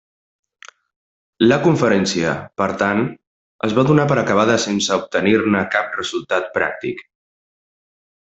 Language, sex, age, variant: Catalan, male, 19-29, Central